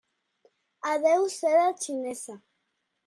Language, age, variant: Catalan, under 19, Central